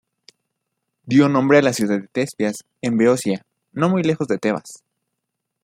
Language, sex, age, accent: Spanish, male, 19-29, México